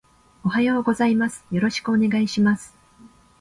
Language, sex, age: Japanese, female, 19-29